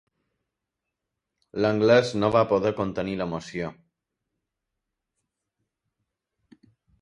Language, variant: Catalan, Balear